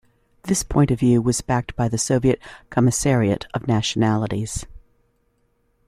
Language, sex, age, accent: English, female, 50-59, United States English